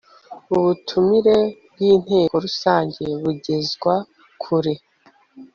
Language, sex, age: Kinyarwanda, female, 30-39